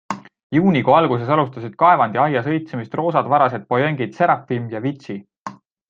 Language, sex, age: Estonian, male, 19-29